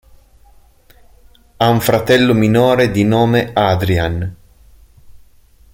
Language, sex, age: Italian, male, 30-39